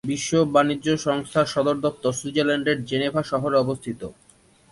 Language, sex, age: Bengali, male, 19-29